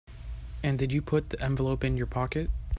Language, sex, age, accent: English, male, 19-29, United States English